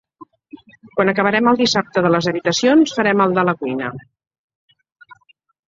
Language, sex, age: Catalan, female, 50-59